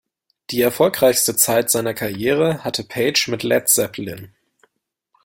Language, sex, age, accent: German, male, 19-29, Deutschland Deutsch